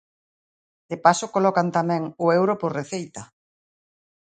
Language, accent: Galician, Atlántico (seseo e gheada)